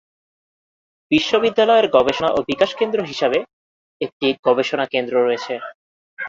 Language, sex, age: Bengali, male, 19-29